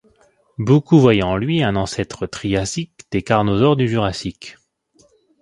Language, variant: French, Français de métropole